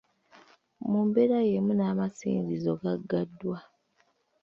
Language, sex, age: Ganda, female, 19-29